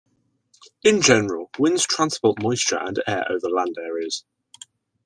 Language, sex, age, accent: English, male, under 19, England English